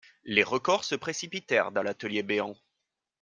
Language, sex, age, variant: French, male, 19-29, Français de métropole